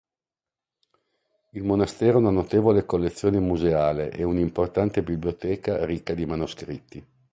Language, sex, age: Italian, male, 50-59